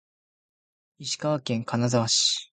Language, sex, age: Japanese, male, 19-29